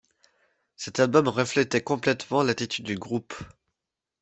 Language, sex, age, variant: French, male, 19-29, Français de métropole